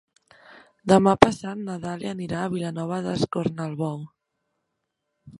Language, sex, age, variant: Catalan, female, 19-29, Central